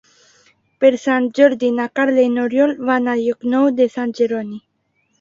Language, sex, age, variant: Catalan, female, under 19, Alacantí